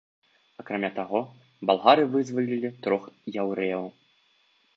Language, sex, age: Belarusian, male, 19-29